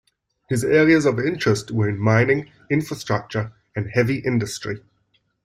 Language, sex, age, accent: English, male, 40-49, Southern African (South Africa, Zimbabwe, Namibia)